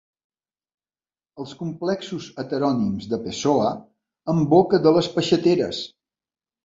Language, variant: Catalan, Balear